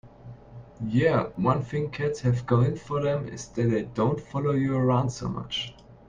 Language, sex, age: English, male, 19-29